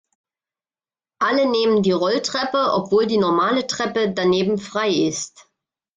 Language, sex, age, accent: German, female, 40-49, Deutschland Deutsch